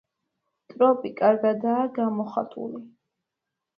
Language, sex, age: Georgian, female, under 19